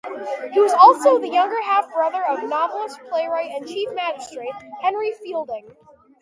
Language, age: English, 19-29